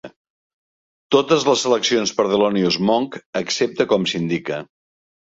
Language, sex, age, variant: Catalan, male, 60-69, Central